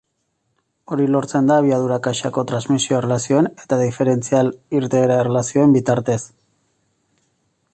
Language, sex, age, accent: Basque, male, 40-49, Erdialdekoa edo Nafarra (Gipuzkoa, Nafarroa)